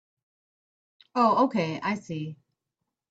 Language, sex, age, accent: English, female, 40-49, United States English